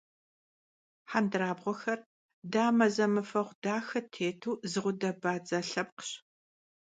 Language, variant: Kabardian, Адыгэбзэ (Къэбэрдей, Кирил, псоми зэдай)